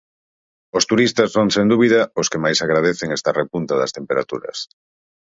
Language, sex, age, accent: Galician, male, 40-49, Central (gheada)